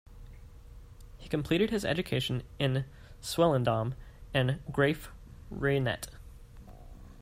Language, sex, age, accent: English, male, 19-29, United States English